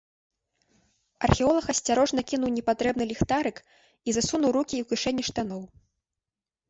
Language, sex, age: Belarusian, female, 19-29